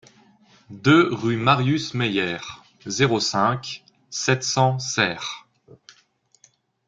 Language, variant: French, Français de métropole